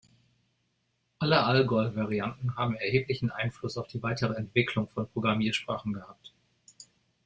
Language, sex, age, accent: German, male, 40-49, Deutschland Deutsch